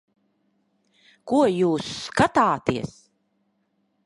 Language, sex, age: Latvian, female, 40-49